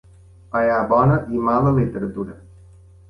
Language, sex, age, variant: Catalan, male, 50-59, Balear